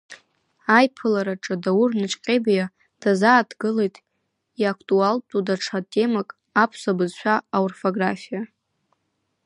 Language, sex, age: Abkhazian, female, under 19